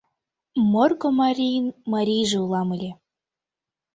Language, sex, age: Mari, female, under 19